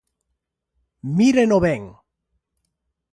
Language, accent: Galician, Normativo (estándar)